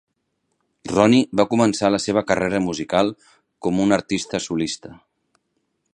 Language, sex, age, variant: Catalan, male, 40-49, Central